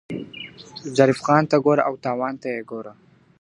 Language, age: Pashto, 19-29